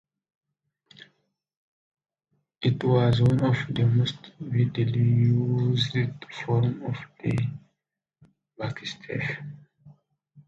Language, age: English, 19-29